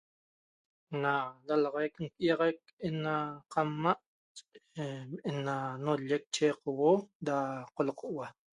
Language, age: Toba, 30-39